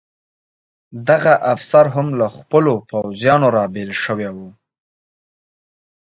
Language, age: Pashto, 19-29